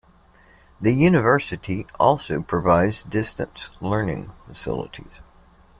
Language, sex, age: English, male, 50-59